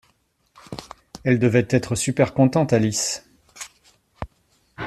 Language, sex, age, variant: French, male, 40-49, Français de métropole